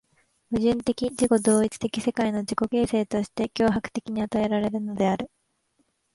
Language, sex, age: Japanese, female, 19-29